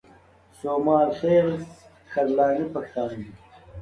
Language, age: Pashto, 19-29